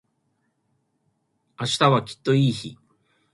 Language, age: Japanese, 60-69